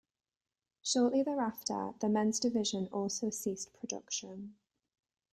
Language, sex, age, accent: English, female, 30-39, England English